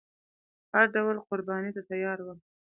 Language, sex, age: Pashto, female, 19-29